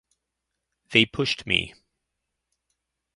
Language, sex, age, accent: English, male, 30-39, United States English